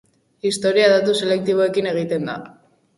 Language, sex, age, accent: Basque, female, under 19, Mendebalekoa (Araba, Bizkaia, Gipuzkoako mendebaleko herri batzuk)